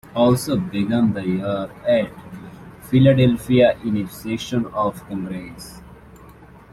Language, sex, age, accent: English, male, 19-29, United States English